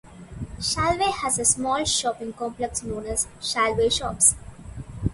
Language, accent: English, India and South Asia (India, Pakistan, Sri Lanka)